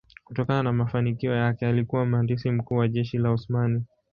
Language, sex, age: Swahili, male, 19-29